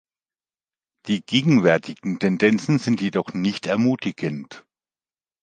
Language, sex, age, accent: German, male, 50-59, Deutschland Deutsch